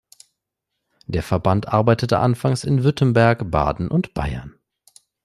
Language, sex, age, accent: German, male, 19-29, Deutschland Deutsch